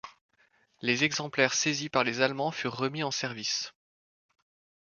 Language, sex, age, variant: French, male, 30-39, Français de métropole